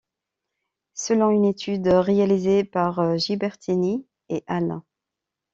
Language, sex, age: French, female, 30-39